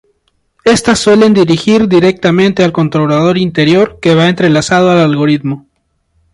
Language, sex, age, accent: Spanish, male, 19-29, Andino-Pacífico: Colombia, Perú, Ecuador, oeste de Bolivia y Venezuela andina